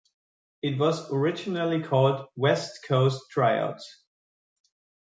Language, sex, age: English, male, 30-39